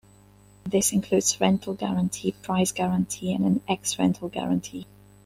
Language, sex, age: English, female, 30-39